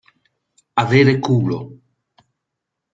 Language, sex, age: Italian, male, 50-59